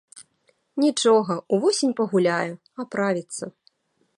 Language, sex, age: Belarusian, female, 30-39